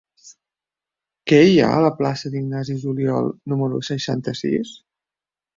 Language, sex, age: Catalan, male, 30-39